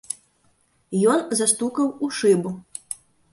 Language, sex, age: Belarusian, female, 30-39